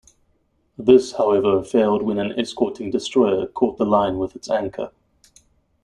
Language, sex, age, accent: English, male, 30-39, Southern African (South Africa, Zimbabwe, Namibia)